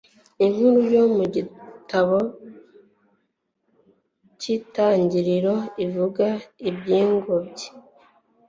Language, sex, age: Kinyarwanda, female, 19-29